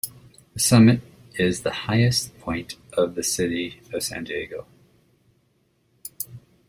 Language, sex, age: English, male, 50-59